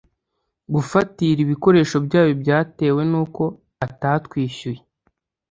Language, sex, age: Kinyarwanda, male, under 19